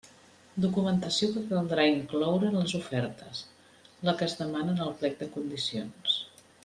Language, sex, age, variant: Catalan, female, 50-59, Central